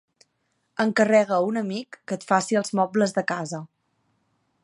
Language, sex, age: Catalan, female, 19-29